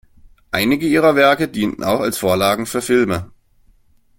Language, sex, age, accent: German, male, 19-29, Deutschland Deutsch